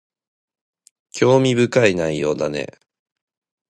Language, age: Japanese, 19-29